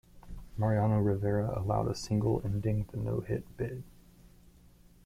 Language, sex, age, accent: English, male, 30-39, United States English